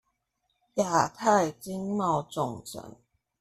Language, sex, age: Chinese, female, 19-29